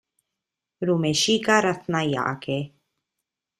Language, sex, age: Italian, female, 30-39